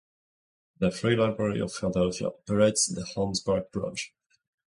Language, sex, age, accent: English, male, 19-29, England English